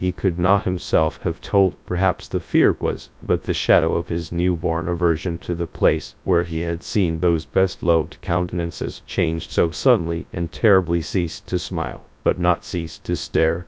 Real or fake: fake